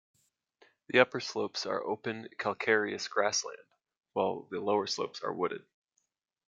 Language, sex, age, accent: English, male, 19-29, United States English